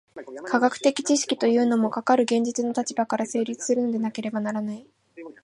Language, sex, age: Japanese, female, 19-29